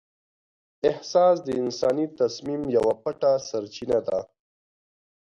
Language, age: Pashto, 19-29